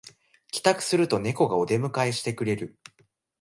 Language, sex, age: Japanese, male, under 19